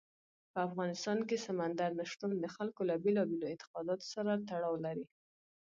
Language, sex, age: Pashto, female, 19-29